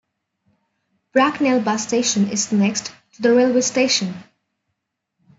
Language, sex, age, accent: English, female, 19-29, India and South Asia (India, Pakistan, Sri Lanka)